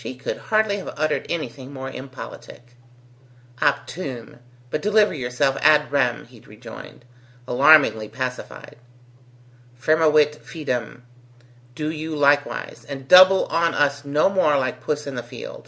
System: none